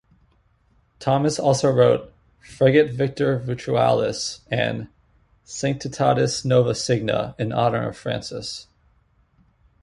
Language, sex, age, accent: English, male, 19-29, United States English